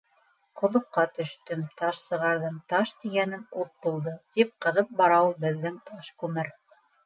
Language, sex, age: Bashkir, female, 40-49